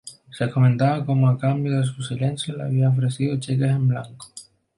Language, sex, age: Spanish, male, 19-29